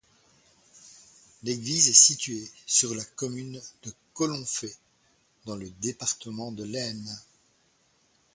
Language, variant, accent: French, Français d'Europe, Français de Belgique